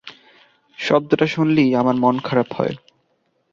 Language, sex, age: Bengali, male, 19-29